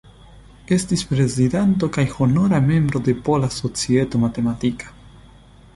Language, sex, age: Esperanto, male, 19-29